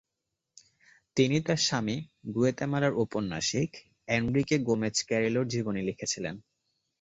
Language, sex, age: Bengali, male, 19-29